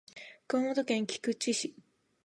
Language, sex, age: Japanese, female, 19-29